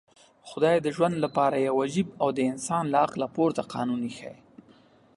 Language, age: Pashto, 30-39